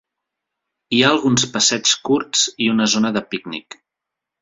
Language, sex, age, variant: Catalan, male, 30-39, Central